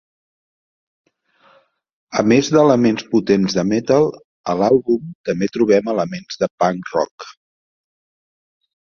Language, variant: Catalan, Central